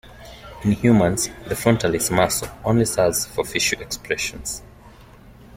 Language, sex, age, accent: English, male, 19-29, United States English